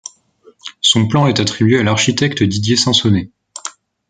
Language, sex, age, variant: French, male, 19-29, Français de métropole